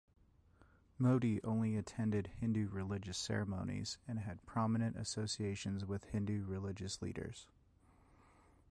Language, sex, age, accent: English, male, 19-29, United States English